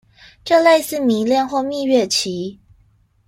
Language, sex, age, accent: Chinese, female, 19-29, 出生地：臺北市